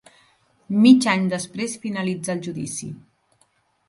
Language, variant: Catalan, Central